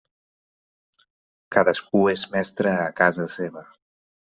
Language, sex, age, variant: Catalan, male, 50-59, Central